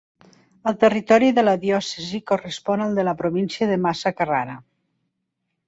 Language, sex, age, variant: Catalan, female, 50-59, Nord-Occidental